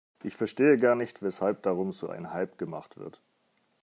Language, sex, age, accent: German, male, 40-49, Deutschland Deutsch